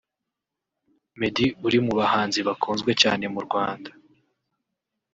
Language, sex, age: Kinyarwanda, male, 19-29